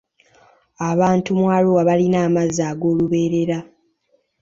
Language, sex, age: Ganda, female, 19-29